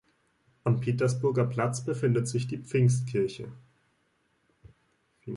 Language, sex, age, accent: German, male, 19-29, Deutschland Deutsch